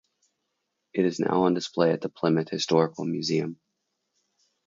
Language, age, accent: English, 40-49, United States English